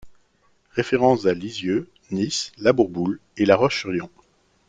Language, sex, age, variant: French, male, 30-39, Français de métropole